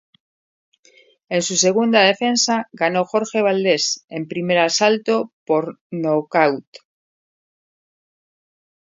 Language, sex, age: Spanish, female, 50-59